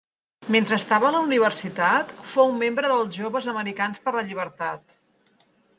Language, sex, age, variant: Catalan, female, 50-59, Central